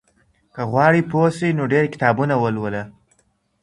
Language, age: Pashto, under 19